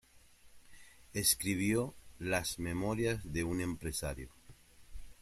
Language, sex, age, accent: Spanish, male, 40-49, Rioplatense: Argentina, Uruguay, este de Bolivia, Paraguay